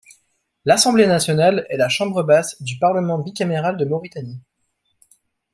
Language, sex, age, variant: French, male, 19-29, Français de métropole